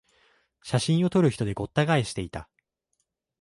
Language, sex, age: Japanese, male, 19-29